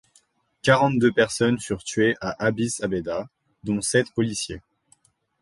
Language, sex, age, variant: French, male, 19-29, Français de métropole